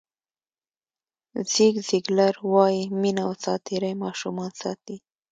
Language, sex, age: Pashto, female, 19-29